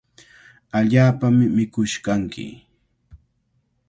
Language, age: Cajatambo North Lima Quechua, 19-29